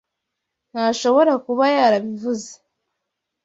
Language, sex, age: Kinyarwanda, female, 19-29